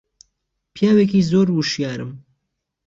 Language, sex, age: Central Kurdish, male, 19-29